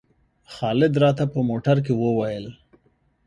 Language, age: Pashto, 30-39